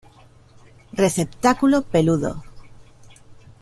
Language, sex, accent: Spanish, female, España: Sur peninsular (Andalucia, Extremadura, Murcia)